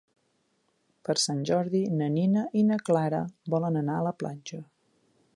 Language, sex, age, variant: Catalan, female, 40-49, Central